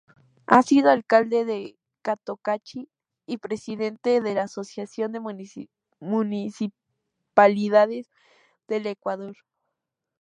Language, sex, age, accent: Spanish, female, 19-29, México